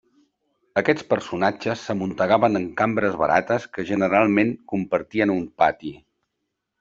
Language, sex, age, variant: Catalan, male, 50-59, Central